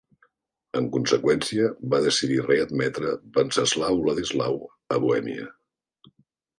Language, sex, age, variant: Catalan, male, 50-59, Central